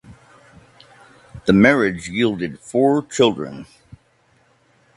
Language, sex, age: English, male, 40-49